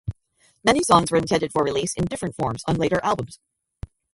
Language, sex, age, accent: English, female, 50-59, United States English